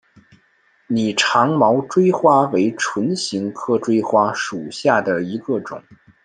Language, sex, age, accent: Chinese, male, 19-29, 出生地：北京市